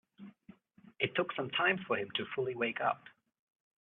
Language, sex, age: English, male, 30-39